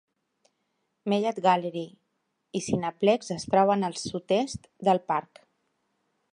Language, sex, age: Catalan, female, 40-49